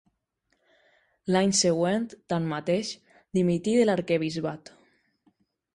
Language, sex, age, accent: Catalan, female, under 19, valencià